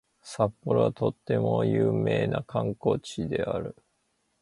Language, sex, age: Japanese, male, 30-39